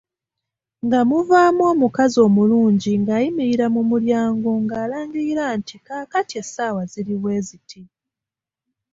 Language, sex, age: Ganda, female, 19-29